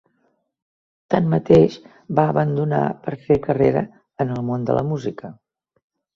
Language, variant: Catalan, Central